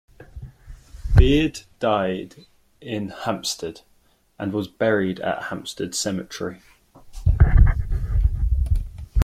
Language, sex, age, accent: English, male, 19-29, England English